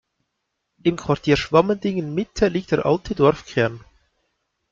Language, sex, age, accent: German, male, 30-39, Schweizerdeutsch